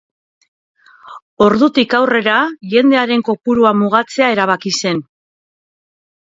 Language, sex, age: Basque, female, 40-49